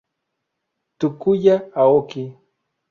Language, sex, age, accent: Spanish, male, 19-29, México